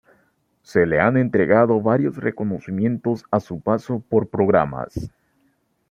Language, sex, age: Spanish, male, 19-29